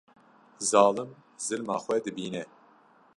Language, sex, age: Kurdish, male, 19-29